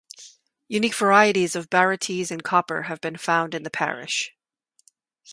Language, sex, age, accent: English, female, 50-59, United States English